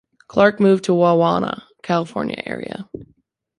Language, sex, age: English, female, 19-29